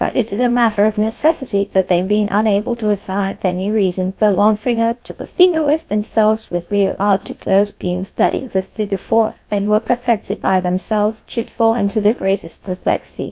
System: TTS, GlowTTS